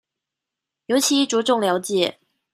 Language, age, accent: Chinese, 19-29, 出生地：臺北市